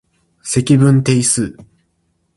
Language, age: Japanese, 19-29